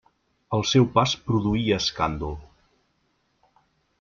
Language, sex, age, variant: Catalan, male, 40-49, Central